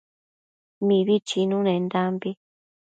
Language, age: Matsés, 19-29